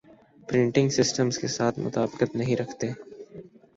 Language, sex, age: Urdu, male, 19-29